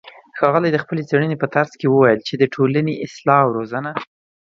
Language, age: Pashto, 19-29